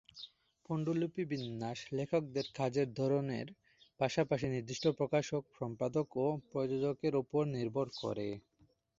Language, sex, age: Bengali, male, 19-29